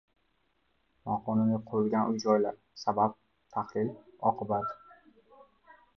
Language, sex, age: Uzbek, male, 19-29